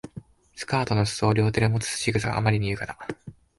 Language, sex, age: Japanese, male, under 19